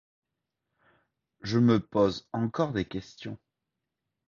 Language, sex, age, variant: French, male, 30-39, Français de métropole